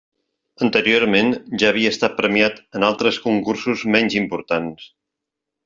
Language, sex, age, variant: Catalan, male, 50-59, Central